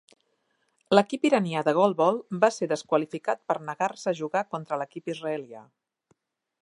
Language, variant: Catalan, Central